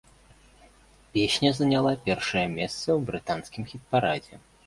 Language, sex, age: Belarusian, male, 19-29